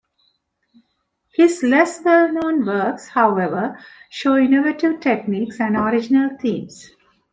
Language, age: English, 50-59